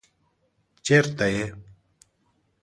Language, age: Pashto, 30-39